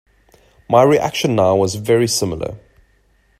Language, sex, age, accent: English, male, 30-39, Southern African (South Africa, Zimbabwe, Namibia)